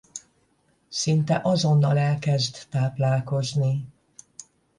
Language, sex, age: Hungarian, female, 60-69